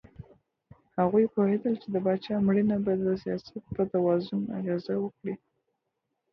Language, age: Pashto, under 19